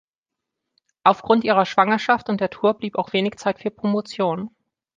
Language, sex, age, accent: German, female, 19-29, Deutschland Deutsch